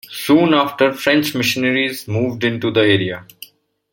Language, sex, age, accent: English, male, 30-39, India and South Asia (India, Pakistan, Sri Lanka)